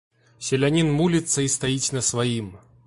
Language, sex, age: Belarusian, male, 19-29